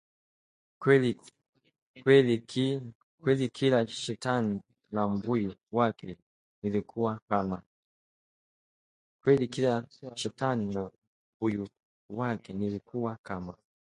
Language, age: Swahili, 19-29